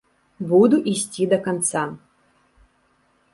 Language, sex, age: Belarusian, female, 30-39